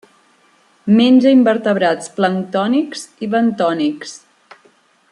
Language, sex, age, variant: Catalan, female, 30-39, Central